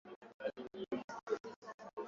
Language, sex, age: Swahili, male, 19-29